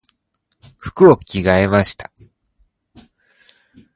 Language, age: Japanese, 19-29